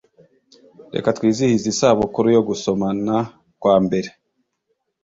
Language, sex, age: Kinyarwanda, male, 19-29